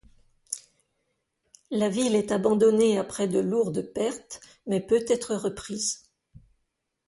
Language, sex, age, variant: French, female, 70-79, Français de métropole